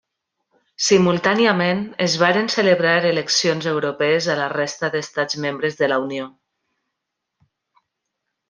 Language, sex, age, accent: Catalan, female, 30-39, valencià